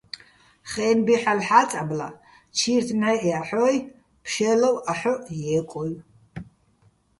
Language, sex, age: Bats, female, 70-79